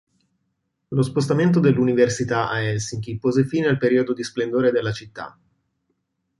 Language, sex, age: Italian, male, 30-39